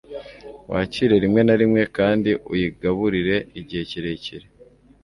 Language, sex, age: Kinyarwanda, male, 19-29